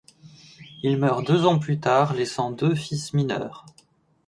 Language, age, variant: French, 19-29, Français de métropole